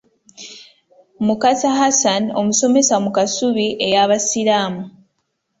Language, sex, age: Ganda, female, 19-29